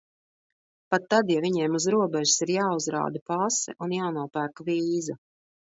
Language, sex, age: Latvian, female, 50-59